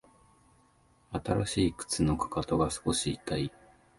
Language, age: Japanese, 19-29